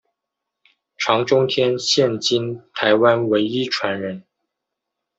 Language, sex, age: Chinese, male, 40-49